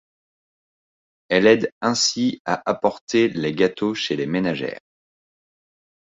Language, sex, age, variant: French, male, 30-39, Français de métropole